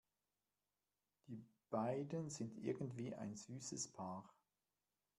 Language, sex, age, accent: German, male, 50-59, Schweizerdeutsch